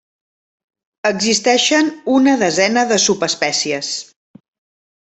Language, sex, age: Catalan, female, 50-59